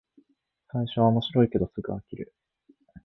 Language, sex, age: Japanese, male, 19-29